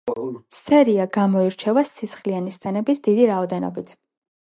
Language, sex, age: Georgian, female, 19-29